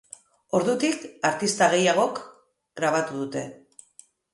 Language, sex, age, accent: Basque, female, 40-49, Mendebalekoa (Araba, Bizkaia, Gipuzkoako mendebaleko herri batzuk)